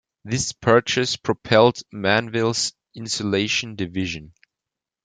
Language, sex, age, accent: English, male, 19-29, United States English